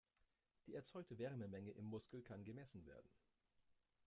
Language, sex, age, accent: German, male, 30-39, Deutschland Deutsch